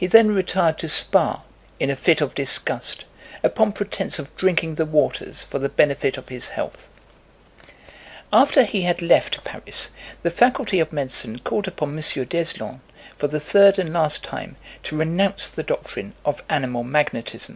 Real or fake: real